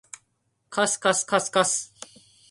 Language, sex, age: Japanese, male, 19-29